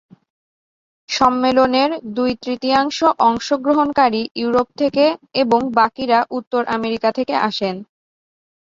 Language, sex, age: Bengali, female, 19-29